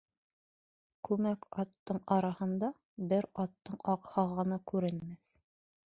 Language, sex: Bashkir, female